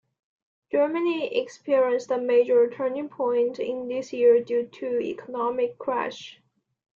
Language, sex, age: English, male, 19-29